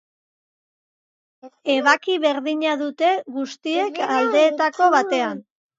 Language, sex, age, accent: Basque, female, 40-49, Mendebalekoa (Araba, Bizkaia, Gipuzkoako mendebaleko herri batzuk)